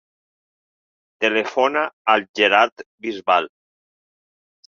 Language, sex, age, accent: Catalan, male, 50-59, valencià